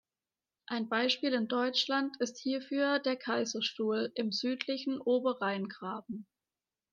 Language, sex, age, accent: German, female, 19-29, Deutschland Deutsch